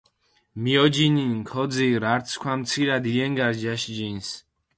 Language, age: Mingrelian, 19-29